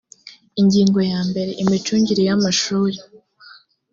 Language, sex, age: Kinyarwanda, female, under 19